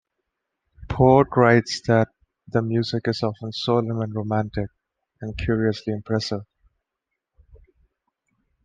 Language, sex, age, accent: English, male, 19-29, India and South Asia (India, Pakistan, Sri Lanka)